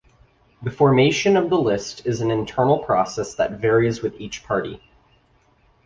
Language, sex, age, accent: English, male, 19-29, United States English